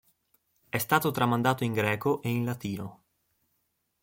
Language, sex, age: Italian, male, 19-29